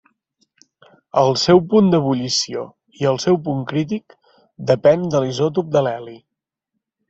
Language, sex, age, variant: Catalan, male, 30-39, Septentrional